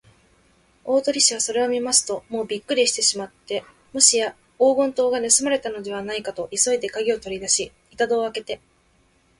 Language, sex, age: Japanese, female, 19-29